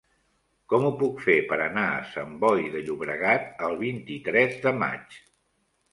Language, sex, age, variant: Catalan, male, 60-69, Central